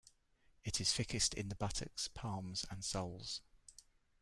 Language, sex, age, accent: English, male, 50-59, England English